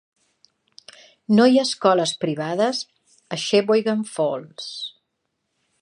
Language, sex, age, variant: Catalan, female, 50-59, Central